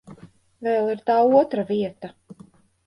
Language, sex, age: Latvian, female, 50-59